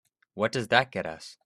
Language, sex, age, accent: English, male, 19-29, United States English